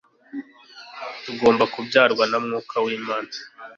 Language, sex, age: Kinyarwanda, male, 19-29